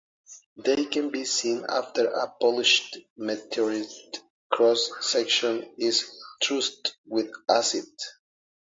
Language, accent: English, United States English